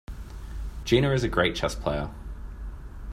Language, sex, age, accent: English, male, 30-39, Australian English